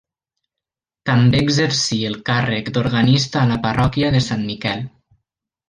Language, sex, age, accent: Catalan, male, 19-29, valencià